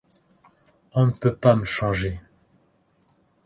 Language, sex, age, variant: French, male, 30-39, Français de métropole